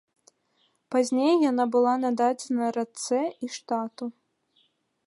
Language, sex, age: Belarusian, female, 19-29